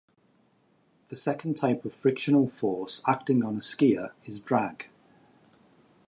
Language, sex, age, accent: English, male, 40-49, England English